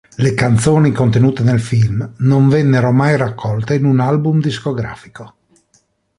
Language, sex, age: Italian, male, 40-49